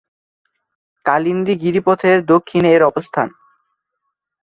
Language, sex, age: Bengali, male, 19-29